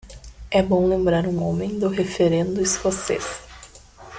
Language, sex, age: Portuguese, female, 19-29